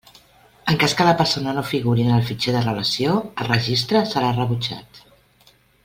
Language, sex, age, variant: Catalan, female, 50-59, Central